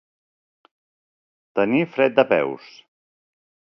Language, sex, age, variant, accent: Catalan, male, 40-49, Central, central